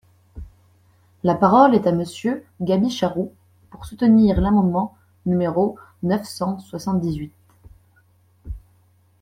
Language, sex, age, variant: French, female, 19-29, Français de métropole